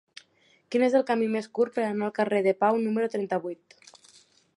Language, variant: Catalan, Septentrional